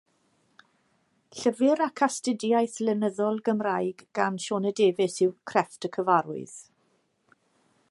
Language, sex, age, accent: Welsh, female, 40-49, Y Deyrnas Unedig Cymraeg